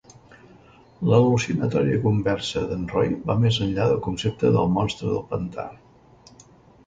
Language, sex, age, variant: Catalan, male, 60-69, Central